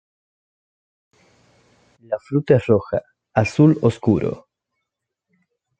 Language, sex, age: Spanish, male, 19-29